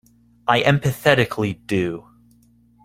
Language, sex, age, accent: English, male, 19-29, United States English